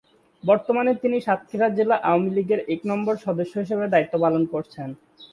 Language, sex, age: Bengali, male, 19-29